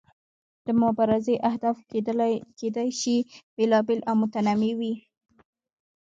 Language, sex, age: Pashto, female, 19-29